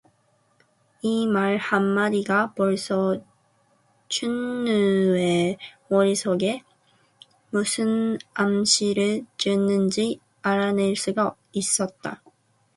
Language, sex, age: Korean, female, 19-29